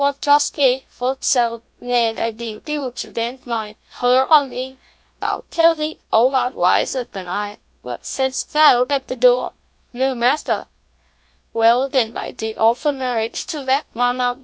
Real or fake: fake